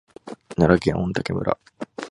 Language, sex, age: Japanese, male, 19-29